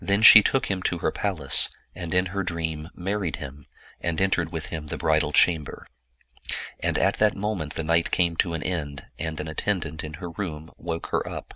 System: none